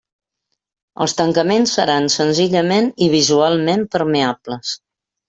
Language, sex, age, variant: Catalan, female, 60-69, Central